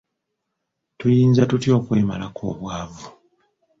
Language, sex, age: Ganda, male, 40-49